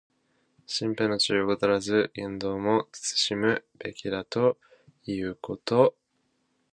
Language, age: Japanese, 19-29